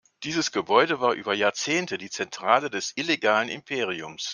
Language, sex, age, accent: German, male, 60-69, Deutschland Deutsch